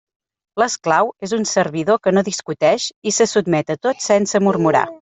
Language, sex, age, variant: Catalan, female, 30-39, Central